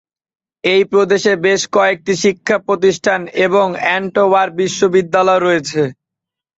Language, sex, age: Bengali, male, 19-29